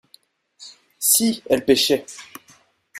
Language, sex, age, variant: French, male, 19-29, Français de métropole